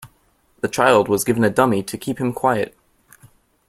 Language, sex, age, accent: English, male, 19-29, United States English